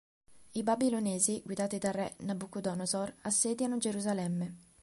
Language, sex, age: Italian, female, 19-29